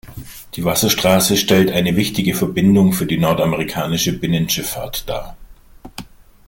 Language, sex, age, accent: German, male, 40-49, Deutschland Deutsch